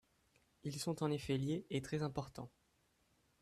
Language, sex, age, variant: French, male, 19-29, Français de métropole